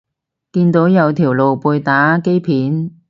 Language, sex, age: Cantonese, female, 30-39